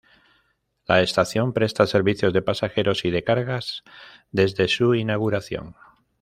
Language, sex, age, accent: Spanish, male, 50-59, España: Norte peninsular (Asturias, Castilla y León, Cantabria, País Vasco, Navarra, Aragón, La Rioja, Guadalajara, Cuenca)